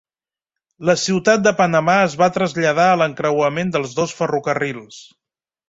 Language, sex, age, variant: Catalan, male, 30-39, Central